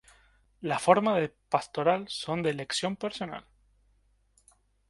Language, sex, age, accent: Spanish, male, 19-29, España: Islas Canarias